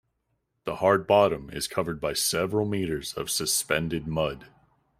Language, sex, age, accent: English, male, 19-29, United States English